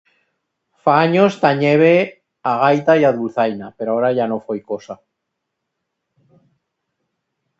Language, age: Aragonese, 60-69